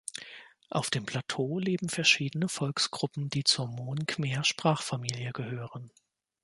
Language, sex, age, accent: German, male, 30-39, Deutschland Deutsch